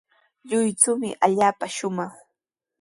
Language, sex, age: Sihuas Ancash Quechua, female, 19-29